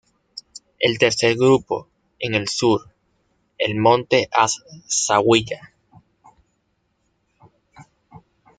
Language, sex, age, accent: Spanish, male, 19-29, Caribe: Cuba, Venezuela, Puerto Rico, República Dominicana, Panamá, Colombia caribeña, México caribeño, Costa del golfo de México